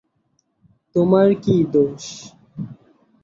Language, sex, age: Bengali, male, under 19